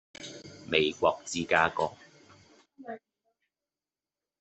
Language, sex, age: Cantonese, male, 40-49